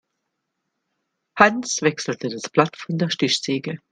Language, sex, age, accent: German, female, 50-59, Deutschland Deutsch